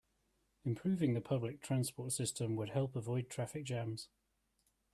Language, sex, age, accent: English, male, 30-39, Welsh English